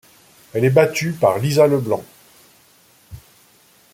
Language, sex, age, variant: French, male, 50-59, Français de métropole